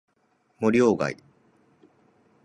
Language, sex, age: Japanese, male, 40-49